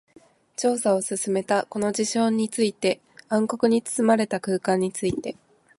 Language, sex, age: Japanese, female, 19-29